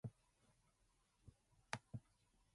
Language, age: English, 19-29